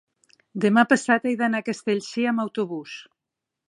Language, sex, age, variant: Catalan, female, 50-59, Nord-Occidental